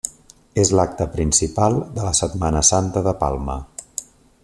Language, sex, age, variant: Catalan, male, 40-49, Central